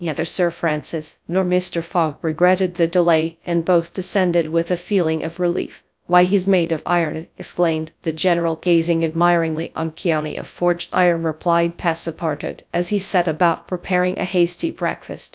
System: TTS, GradTTS